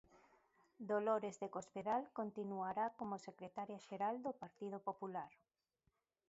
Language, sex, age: Galician, female, 40-49